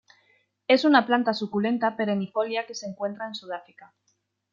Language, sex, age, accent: Spanish, female, 19-29, España: Centro-Sur peninsular (Madrid, Toledo, Castilla-La Mancha)